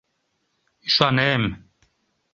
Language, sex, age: Mari, male, 50-59